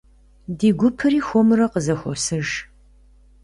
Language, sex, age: Kabardian, female, 19-29